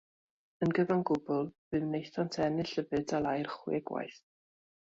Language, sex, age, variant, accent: Welsh, female, 40-49, South-Western Welsh, Y Deyrnas Unedig Cymraeg